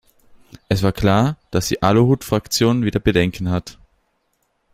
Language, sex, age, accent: German, male, 19-29, Österreichisches Deutsch